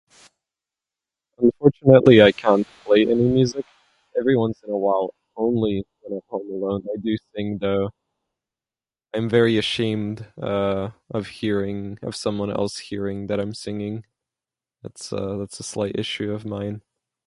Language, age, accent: English, under 19, United States English